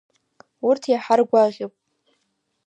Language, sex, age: Abkhazian, female, under 19